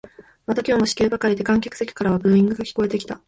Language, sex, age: Japanese, female, 19-29